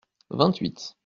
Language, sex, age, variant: French, male, 30-39, Français de métropole